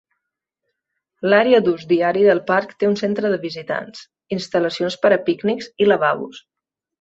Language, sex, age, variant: Catalan, female, 30-39, Balear